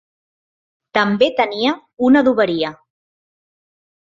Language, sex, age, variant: Catalan, female, 30-39, Central